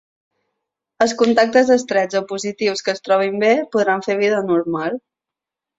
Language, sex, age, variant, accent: Catalan, female, 19-29, Balear, menorquí